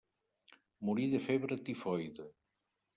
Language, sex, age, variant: Catalan, male, 60-69, Septentrional